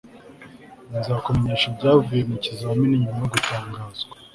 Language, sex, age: Kinyarwanda, male, 19-29